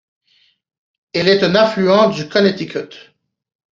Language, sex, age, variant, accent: French, male, 40-49, Français d'Amérique du Nord, Français du Canada